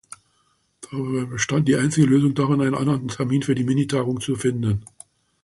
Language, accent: German, Deutschland Deutsch